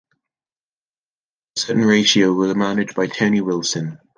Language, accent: English, United States English